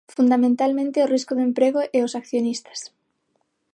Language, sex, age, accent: Galician, female, under 19, Normativo (estándar); Neofalante